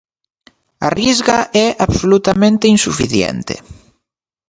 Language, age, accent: Galician, 19-29, Oriental (común en zona oriental)